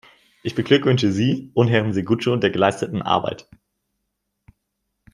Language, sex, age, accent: German, male, 19-29, Deutschland Deutsch